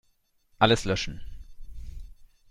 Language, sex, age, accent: German, male, 19-29, Deutschland Deutsch